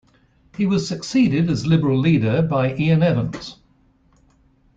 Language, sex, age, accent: English, male, 60-69, England English